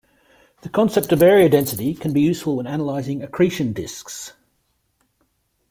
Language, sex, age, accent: English, male, 50-59, Australian English